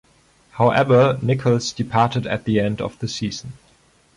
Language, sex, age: English, male, 19-29